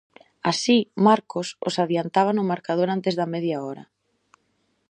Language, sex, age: Galician, female, 19-29